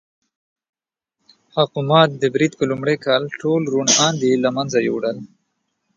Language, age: Pashto, 19-29